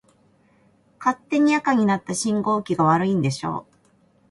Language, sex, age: Japanese, female, 40-49